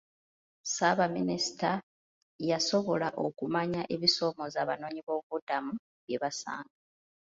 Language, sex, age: Ganda, female, 30-39